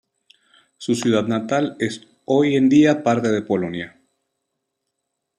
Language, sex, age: Spanish, male, 50-59